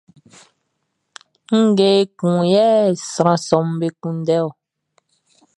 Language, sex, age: Baoulé, female, 19-29